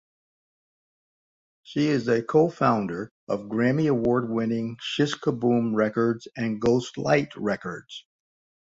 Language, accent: English, United States English